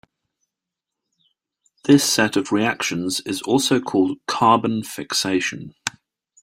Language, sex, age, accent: English, male, 30-39, England English